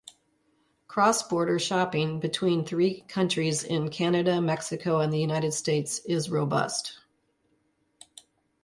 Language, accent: English, United States English